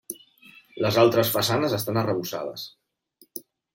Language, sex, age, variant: Catalan, male, 30-39, Septentrional